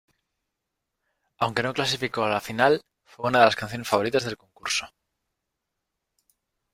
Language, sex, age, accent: Spanish, male, 30-39, España: Norte peninsular (Asturias, Castilla y León, Cantabria, País Vasco, Navarra, Aragón, La Rioja, Guadalajara, Cuenca)